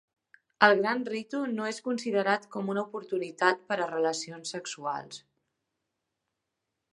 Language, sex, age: Catalan, female, 30-39